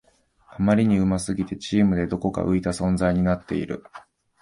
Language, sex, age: Japanese, male, 19-29